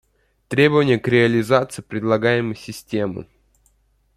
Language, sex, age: Russian, male, under 19